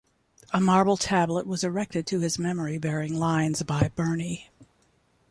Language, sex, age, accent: English, female, 70-79, United States English